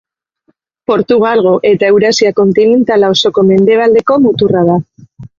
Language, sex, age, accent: Basque, female, 30-39, Mendebalekoa (Araba, Bizkaia, Gipuzkoako mendebaleko herri batzuk)